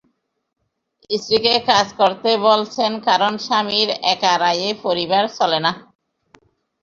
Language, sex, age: Bengali, male, 19-29